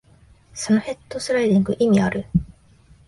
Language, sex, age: Japanese, female, 19-29